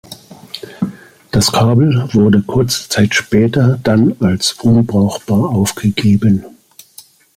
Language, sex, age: German, male, 60-69